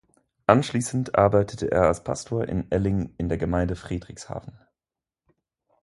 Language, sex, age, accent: German, male, 19-29, Schweizerdeutsch